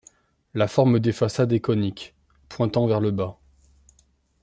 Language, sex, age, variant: French, male, 30-39, Français de métropole